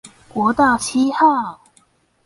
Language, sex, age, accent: Chinese, female, under 19, 出生地：新北市